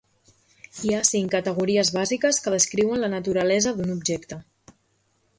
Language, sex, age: Catalan, female, 19-29